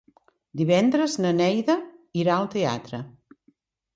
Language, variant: Catalan, Central